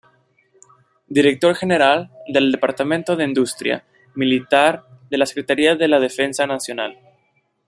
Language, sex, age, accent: Spanish, male, 19-29, México